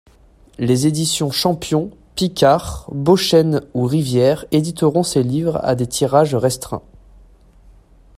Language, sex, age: French, male, 19-29